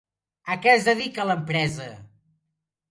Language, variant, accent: Catalan, Central, central